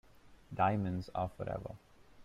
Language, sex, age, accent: English, male, 19-29, India and South Asia (India, Pakistan, Sri Lanka)